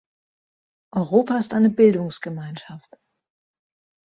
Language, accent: German, Deutschland Deutsch